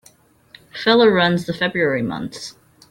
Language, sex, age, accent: English, female, 19-29, United States English